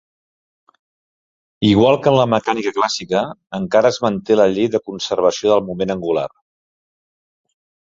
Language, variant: Catalan, Central